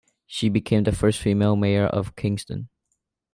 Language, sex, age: English, male, under 19